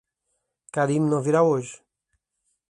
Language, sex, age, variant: Portuguese, male, 50-59, Portuguese (Portugal)